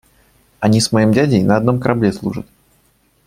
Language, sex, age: Russian, male, 19-29